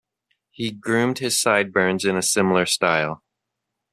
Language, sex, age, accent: English, male, 40-49, United States English